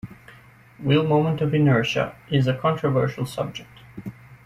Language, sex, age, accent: English, male, 19-29, United States English